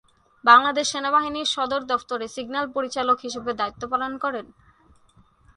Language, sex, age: Bengali, female, 19-29